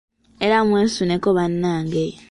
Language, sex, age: Ganda, male, 19-29